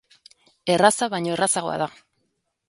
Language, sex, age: Basque, female, 30-39